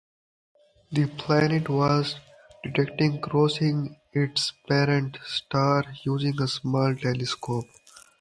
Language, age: English, under 19